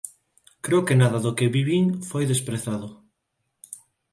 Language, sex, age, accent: Galician, male, 19-29, Neofalante